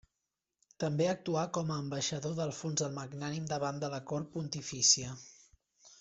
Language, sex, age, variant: Catalan, male, 19-29, Central